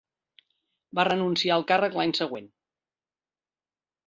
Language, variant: Catalan, Central